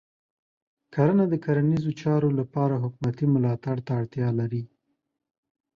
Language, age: Pashto, 30-39